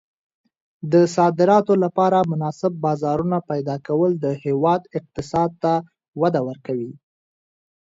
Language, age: Pashto, under 19